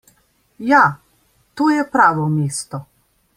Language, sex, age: Slovenian, female, 50-59